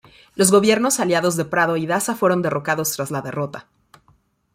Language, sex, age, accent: Spanish, female, 40-49, México